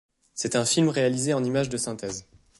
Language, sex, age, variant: French, male, 19-29, Français de métropole